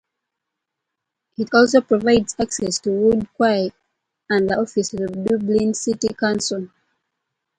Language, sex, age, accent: English, female, 19-29, United States English